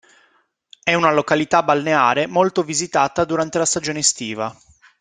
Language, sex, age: Italian, male, 30-39